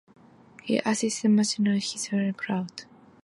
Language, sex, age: English, female, 19-29